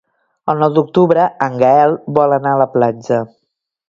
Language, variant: Catalan, Septentrional